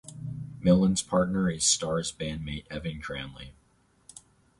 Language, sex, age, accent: English, male, under 19, United States English